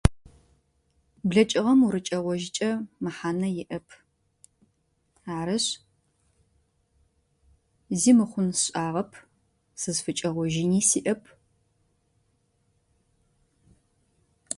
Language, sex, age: Adyghe, female, 30-39